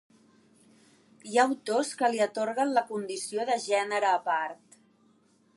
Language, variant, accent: Catalan, Central, central